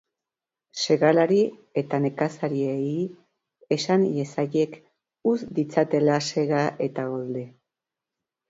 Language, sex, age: Basque, female, 60-69